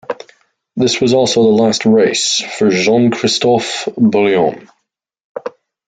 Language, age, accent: English, 19-29, Irish English